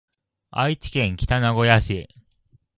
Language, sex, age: Japanese, male, 19-29